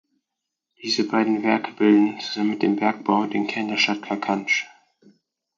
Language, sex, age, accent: German, male, 19-29, Deutschland Deutsch